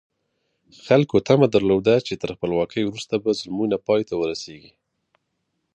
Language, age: Pashto, 30-39